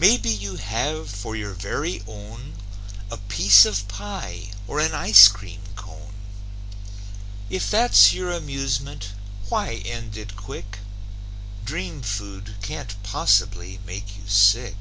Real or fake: real